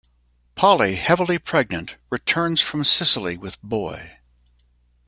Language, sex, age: English, male, 60-69